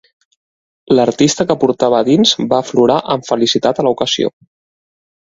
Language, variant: Catalan, Central